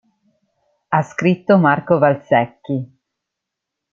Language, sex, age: Italian, female, 30-39